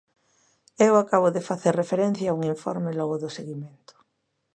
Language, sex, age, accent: Galician, female, 40-49, Normativo (estándar)